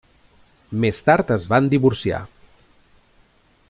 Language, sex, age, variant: Catalan, male, 40-49, Central